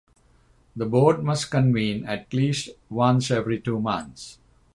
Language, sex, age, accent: English, male, 50-59, United States English; England English